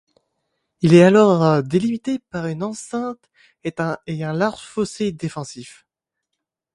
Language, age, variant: French, 19-29, Français de métropole